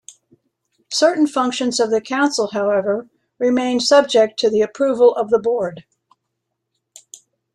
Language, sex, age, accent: English, female, 70-79, United States English